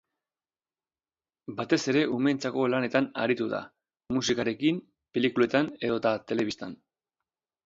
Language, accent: Basque, Erdialdekoa edo Nafarra (Gipuzkoa, Nafarroa)